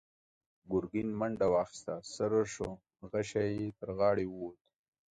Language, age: Pashto, 30-39